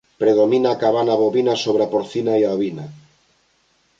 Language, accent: Galician, Normativo (estándar)